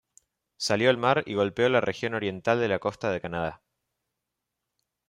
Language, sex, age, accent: Spanish, male, 30-39, Rioplatense: Argentina, Uruguay, este de Bolivia, Paraguay